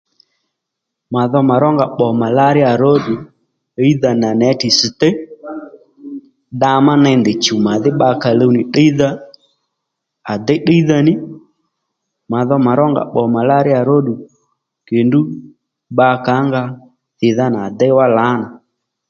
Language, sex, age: Lendu, male, 30-39